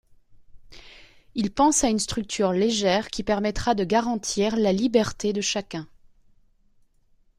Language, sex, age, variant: French, female, 30-39, Français de métropole